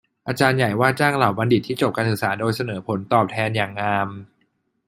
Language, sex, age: Thai, male, 19-29